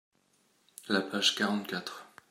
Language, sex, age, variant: French, male, 30-39, Français de métropole